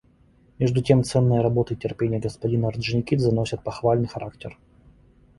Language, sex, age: Russian, male, 30-39